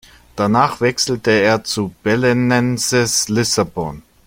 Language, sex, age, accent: German, male, 40-49, Deutschland Deutsch